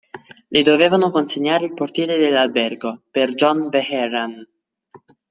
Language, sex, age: Italian, male, under 19